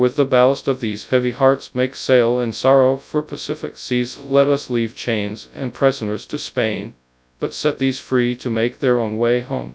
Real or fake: fake